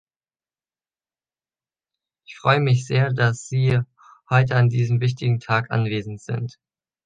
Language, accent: German, Deutschland Deutsch